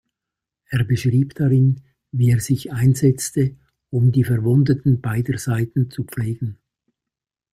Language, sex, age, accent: German, male, 70-79, Schweizerdeutsch